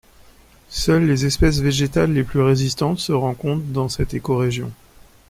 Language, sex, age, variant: French, male, 40-49, Français de métropole